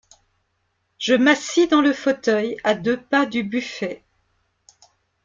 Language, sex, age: French, female, 50-59